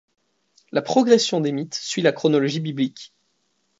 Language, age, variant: French, 19-29, Français de métropole